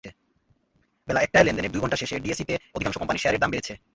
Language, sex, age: Bengali, male, 19-29